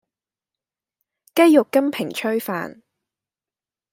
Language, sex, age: Cantonese, female, 19-29